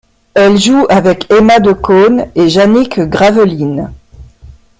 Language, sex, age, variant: French, female, 50-59, Français de métropole